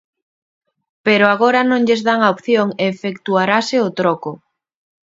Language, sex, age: Galician, female, 30-39